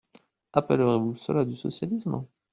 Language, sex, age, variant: French, male, 30-39, Français de métropole